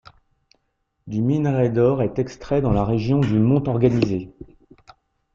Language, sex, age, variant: French, male, 40-49, Français de métropole